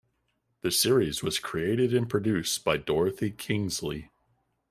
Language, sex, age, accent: English, male, 19-29, United States English